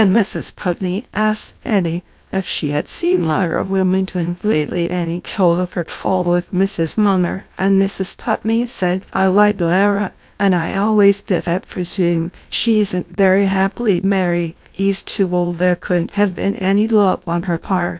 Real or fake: fake